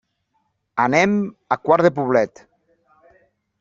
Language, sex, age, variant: Catalan, male, 40-49, Central